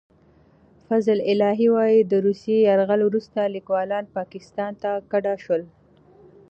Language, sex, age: Pashto, female, 19-29